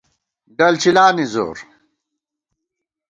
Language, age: Gawar-Bati, 30-39